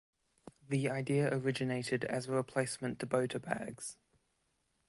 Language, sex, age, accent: English, male, under 19, Australian English